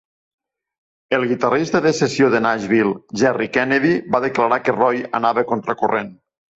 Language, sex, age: Catalan, male, 50-59